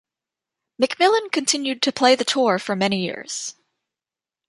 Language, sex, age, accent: English, female, 19-29, United States English